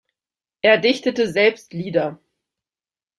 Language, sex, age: German, female, 30-39